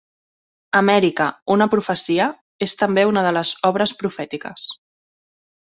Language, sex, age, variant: Catalan, female, 19-29, Central